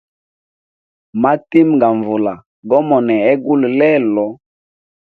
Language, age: Hemba, 19-29